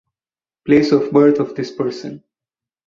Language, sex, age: English, male, 19-29